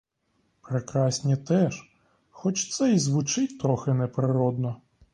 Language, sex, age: Ukrainian, male, 30-39